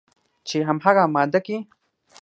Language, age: Pashto, under 19